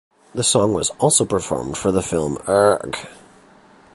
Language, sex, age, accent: English, male, 19-29, Canadian English